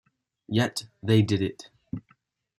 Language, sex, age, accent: English, male, under 19, United States English